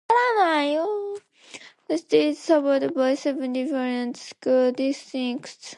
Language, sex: English, female